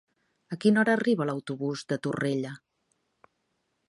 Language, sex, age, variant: Catalan, female, 40-49, Central